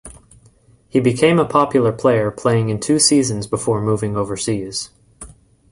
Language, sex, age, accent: English, male, 19-29, United States English